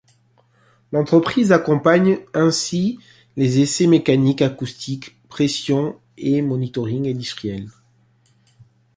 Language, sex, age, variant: French, male, 30-39, Français de métropole